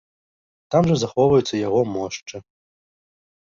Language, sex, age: Belarusian, male, 19-29